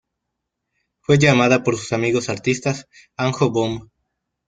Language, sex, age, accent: Spanish, male, 19-29, México